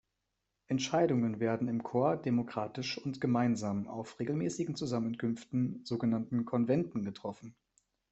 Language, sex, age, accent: German, male, 19-29, Deutschland Deutsch